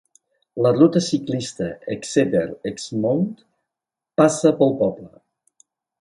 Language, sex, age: Catalan, male, 50-59